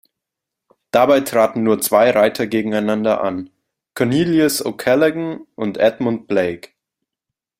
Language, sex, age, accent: German, male, 19-29, Deutschland Deutsch